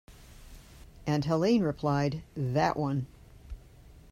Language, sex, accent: English, female, United States English